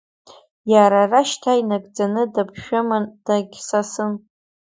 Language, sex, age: Abkhazian, female, under 19